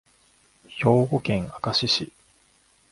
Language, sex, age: Japanese, male, 30-39